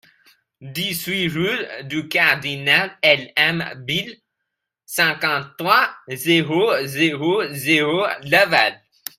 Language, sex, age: French, male, under 19